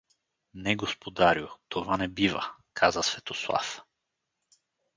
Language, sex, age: Bulgarian, male, 30-39